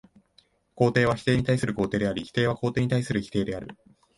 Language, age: Japanese, 19-29